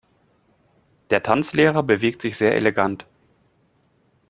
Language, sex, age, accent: German, male, 30-39, Deutschland Deutsch